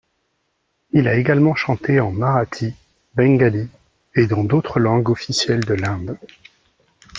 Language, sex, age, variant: French, male, 40-49, Français de métropole